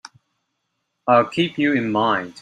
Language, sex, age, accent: English, male, 30-39, United States English